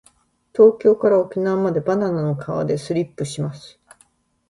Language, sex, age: Japanese, female, 50-59